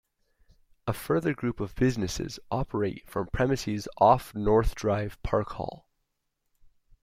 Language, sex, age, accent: English, male, 19-29, Canadian English